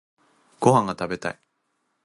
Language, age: Japanese, under 19